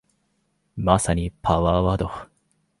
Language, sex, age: Japanese, male, 19-29